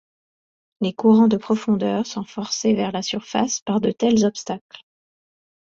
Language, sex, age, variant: French, female, 40-49, Français de métropole